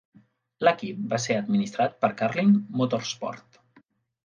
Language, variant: Catalan, Central